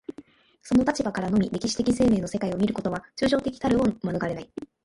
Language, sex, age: Japanese, male, 19-29